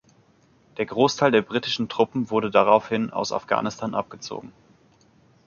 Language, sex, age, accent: German, male, 30-39, Deutschland Deutsch